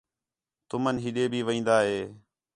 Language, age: Khetrani, 19-29